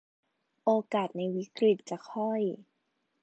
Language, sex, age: Thai, female, 19-29